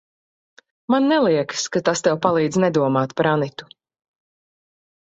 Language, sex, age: Latvian, female, 40-49